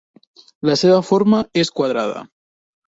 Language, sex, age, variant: Catalan, male, under 19, Central